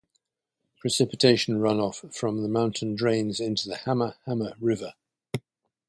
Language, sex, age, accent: English, male, 70-79, England English